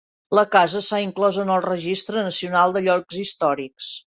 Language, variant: Catalan, Central